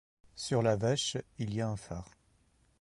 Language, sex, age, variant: French, male, 19-29, Français de métropole